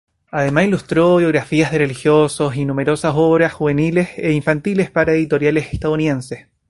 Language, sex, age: Spanish, male, 19-29